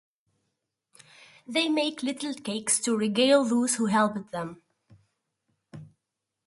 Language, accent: English, United States English